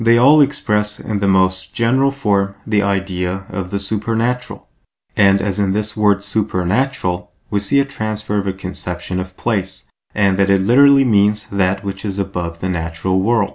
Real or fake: real